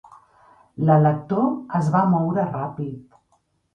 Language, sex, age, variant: Catalan, female, 50-59, Central